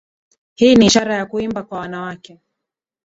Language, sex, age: Swahili, female, 19-29